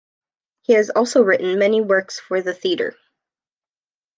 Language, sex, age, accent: English, female, 19-29, United States English